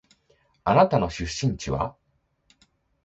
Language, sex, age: Japanese, male, 19-29